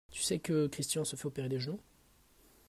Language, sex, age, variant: French, male, 30-39, Français de métropole